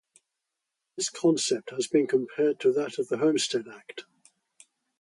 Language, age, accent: English, 80-89, England English